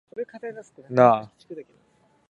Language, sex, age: Japanese, male, under 19